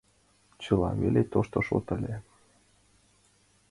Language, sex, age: Mari, male, under 19